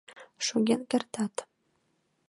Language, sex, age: Mari, female, 19-29